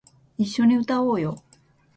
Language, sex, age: Japanese, female, 40-49